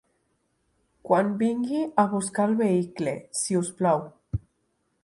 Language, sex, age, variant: Catalan, female, 19-29, Nord-Occidental